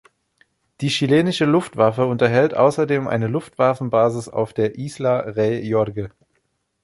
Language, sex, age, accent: German, male, 19-29, Deutschland Deutsch